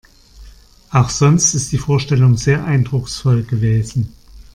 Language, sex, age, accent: German, male, 50-59, Deutschland Deutsch